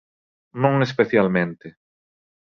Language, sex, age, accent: Galician, male, 30-39, Normativo (estándar)